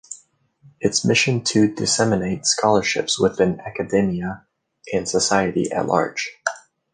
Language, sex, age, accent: English, male, 30-39, United States English